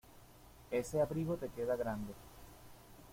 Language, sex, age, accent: Spanish, male, 30-39, Caribe: Cuba, Venezuela, Puerto Rico, República Dominicana, Panamá, Colombia caribeña, México caribeño, Costa del golfo de México